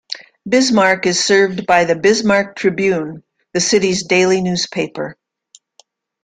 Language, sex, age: English, female, 70-79